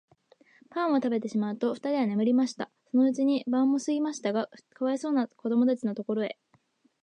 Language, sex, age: Japanese, female, under 19